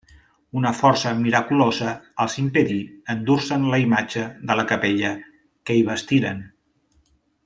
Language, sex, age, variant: Catalan, male, 40-49, Central